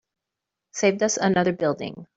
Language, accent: English, United States English